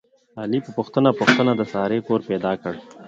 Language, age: Pashto, 30-39